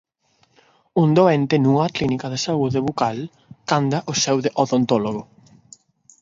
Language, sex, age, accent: Galician, male, 19-29, Normativo (estándar); Neofalante